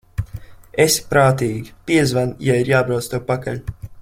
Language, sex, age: Latvian, male, 19-29